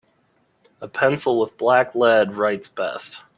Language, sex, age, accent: English, male, 30-39, United States English